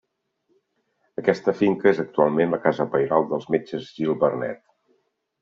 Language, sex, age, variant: Catalan, male, 60-69, Central